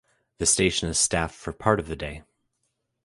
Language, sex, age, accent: English, male, 30-39, Canadian English